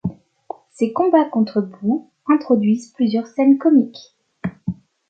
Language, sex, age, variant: French, female, 19-29, Français de métropole